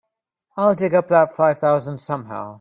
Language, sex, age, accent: English, male, 19-29, United States English